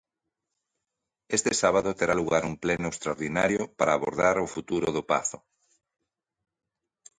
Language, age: Galician, 40-49